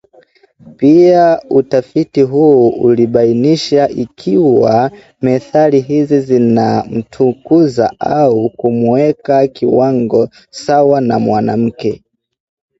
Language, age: Swahili, 19-29